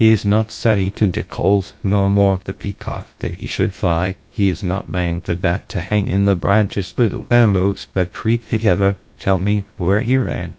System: TTS, GlowTTS